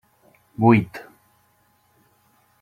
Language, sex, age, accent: Catalan, male, 19-29, valencià